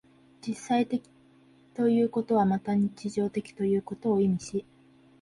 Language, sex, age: Japanese, female, 19-29